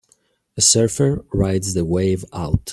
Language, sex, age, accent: English, male, 40-49, United States English